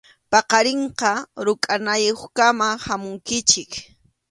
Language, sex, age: Arequipa-La Unión Quechua, female, 30-39